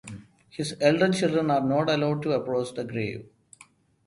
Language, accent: English, India and South Asia (India, Pakistan, Sri Lanka)